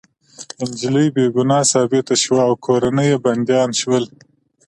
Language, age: Pashto, 30-39